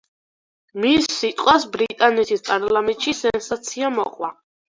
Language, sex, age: Georgian, female, under 19